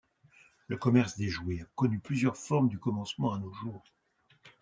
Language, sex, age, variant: French, male, 50-59, Français de métropole